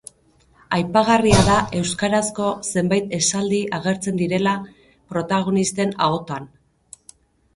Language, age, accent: Basque, 40-49, Erdialdekoa edo Nafarra (Gipuzkoa, Nafarroa)